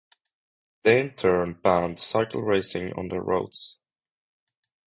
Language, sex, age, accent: English, male, 19-29, United States English; England English